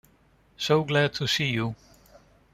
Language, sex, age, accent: English, male, 40-49, United States English